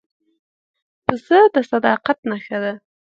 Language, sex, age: Pashto, female, 30-39